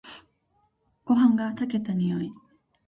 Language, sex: Japanese, female